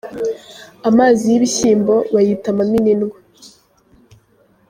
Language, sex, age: Kinyarwanda, female, under 19